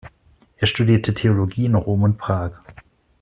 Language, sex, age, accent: German, male, 30-39, Deutschland Deutsch